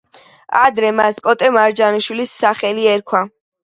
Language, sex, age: Georgian, female, 30-39